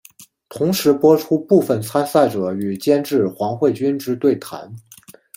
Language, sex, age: Chinese, male, 30-39